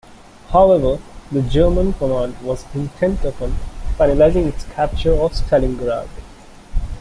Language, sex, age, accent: English, male, 19-29, India and South Asia (India, Pakistan, Sri Lanka)